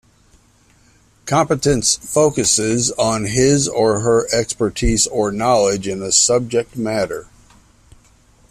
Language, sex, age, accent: English, male, 50-59, United States English